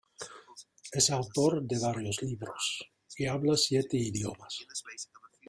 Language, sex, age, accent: Spanish, male, 50-59, España: Centro-Sur peninsular (Madrid, Toledo, Castilla-La Mancha)